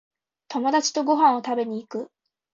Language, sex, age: Japanese, female, 19-29